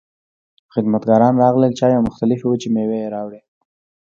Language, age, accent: Pashto, 19-29, معیاري پښتو